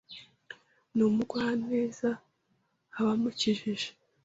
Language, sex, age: Kinyarwanda, female, 30-39